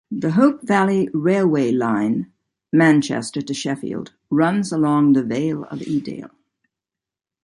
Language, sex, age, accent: English, female, 70-79, United States English